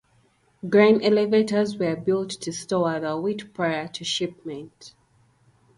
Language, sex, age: English, female, 19-29